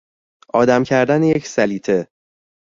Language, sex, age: Persian, male, 19-29